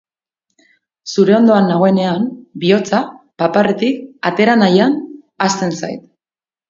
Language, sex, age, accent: Basque, female, 30-39, Mendebalekoa (Araba, Bizkaia, Gipuzkoako mendebaleko herri batzuk)